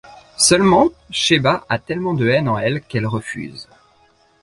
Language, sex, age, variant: French, male, 30-39, Français de métropole